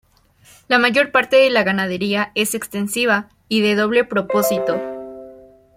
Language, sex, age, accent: Spanish, female, 19-29, México